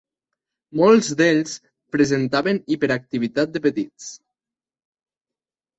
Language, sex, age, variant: Catalan, male, 19-29, Nord-Occidental